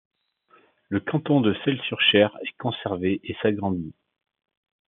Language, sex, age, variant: French, male, 40-49, Français de métropole